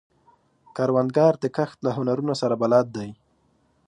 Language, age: Pashto, 19-29